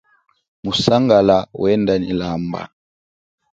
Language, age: Chokwe, 19-29